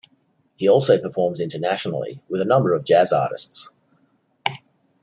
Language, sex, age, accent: English, male, 30-39, Australian English